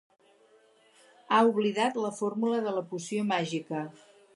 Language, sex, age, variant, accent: Catalan, female, 60-69, Central, Català central